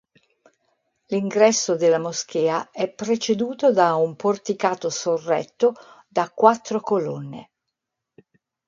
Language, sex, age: Italian, female, 60-69